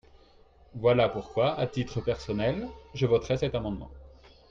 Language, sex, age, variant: French, male, 30-39, Français de métropole